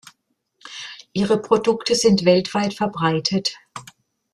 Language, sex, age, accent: German, female, 60-69, Deutschland Deutsch